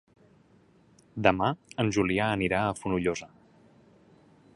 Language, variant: Catalan, Central